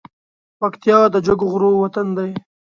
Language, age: Pashto, 19-29